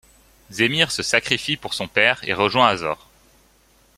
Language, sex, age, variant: French, male, 19-29, Français de métropole